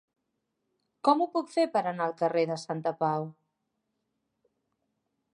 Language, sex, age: Catalan, female, 30-39